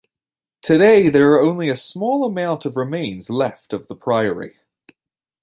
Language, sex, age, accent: English, male, 19-29, United States English